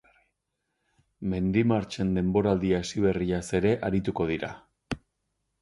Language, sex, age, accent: Basque, male, 50-59, Erdialdekoa edo Nafarra (Gipuzkoa, Nafarroa)